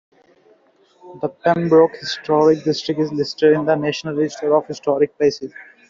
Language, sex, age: English, male, 19-29